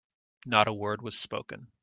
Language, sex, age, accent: English, male, 40-49, United States English